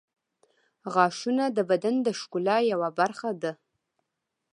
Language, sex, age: Pashto, female, 19-29